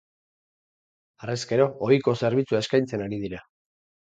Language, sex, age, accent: Basque, male, 40-49, Mendebalekoa (Araba, Bizkaia, Gipuzkoako mendebaleko herri batzuk)